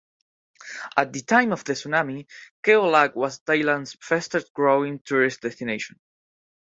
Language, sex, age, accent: English, male, under 19, United States English